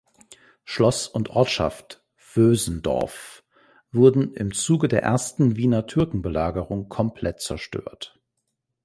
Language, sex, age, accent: German, male, 40-49, Deutschland Deutsch